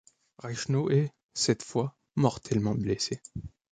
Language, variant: French, Français de métropole